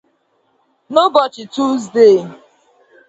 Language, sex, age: Igbo, female, 19-29